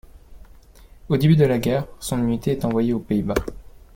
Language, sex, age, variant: French, male, 19-29, Français de métropole